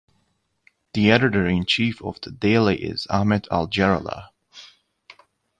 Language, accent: English, United States English